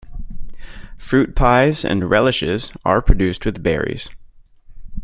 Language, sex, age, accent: English, male, 30-39, United States English